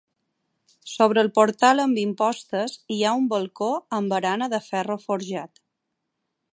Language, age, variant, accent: Catalan, 30-39, Balear, balear; Palma